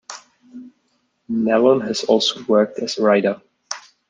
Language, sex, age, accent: English, male, 19-29, United States English